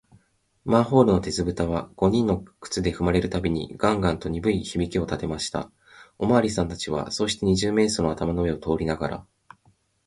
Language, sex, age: Japanese, male, 30-39